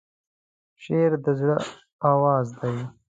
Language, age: Pashto, 19-29